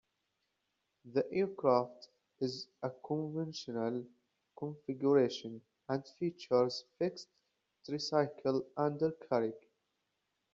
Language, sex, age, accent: English, male, 19-29, United States English